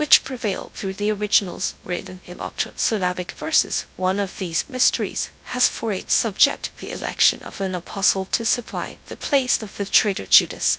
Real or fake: fake